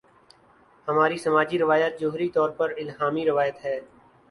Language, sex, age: Urdu, male, 19-29